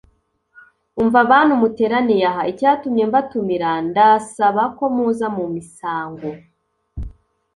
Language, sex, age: Kinyarwanda, female, 19-29